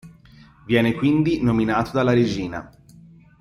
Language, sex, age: Italian, male, 30-39